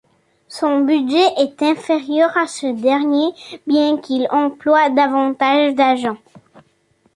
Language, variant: French, Français de métropole